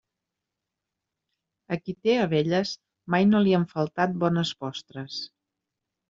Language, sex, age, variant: Catalan, female, 50-59, Central